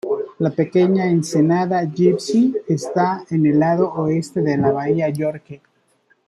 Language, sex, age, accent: Spanish, male, 19-29, México